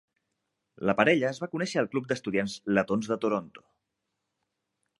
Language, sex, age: Catalan, male, 30-39